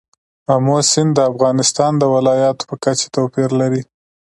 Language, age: Pashto, 30-39